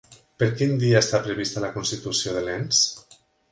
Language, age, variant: Catalan, 40-49, Nord-Occidental